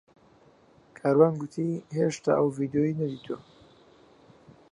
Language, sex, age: Central Kurdish, male, 19-29